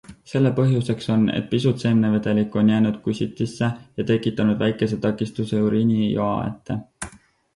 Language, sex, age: Estonian, male, 19-29